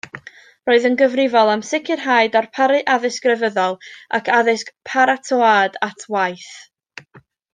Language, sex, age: Welsh, female, 19-29